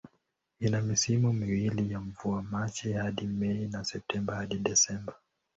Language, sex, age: Swahili, male, 19-29